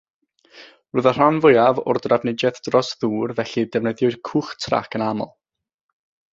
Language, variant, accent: Welsh, South-Eastern Welsh, Y Deyrnas Unedig Cymraeg